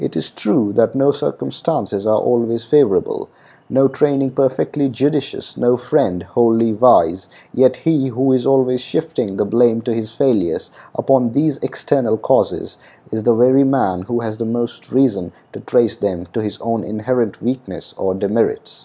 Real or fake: real